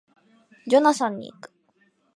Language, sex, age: Japanese, female, 19-29